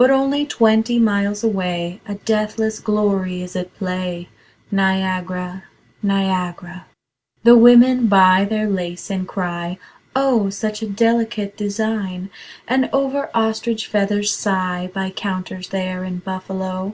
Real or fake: real